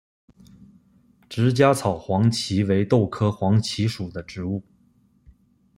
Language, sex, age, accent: Chinese, male, 19-29, 出生地：北京市